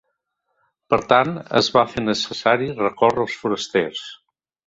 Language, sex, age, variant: Catalan, male, 60-69, Central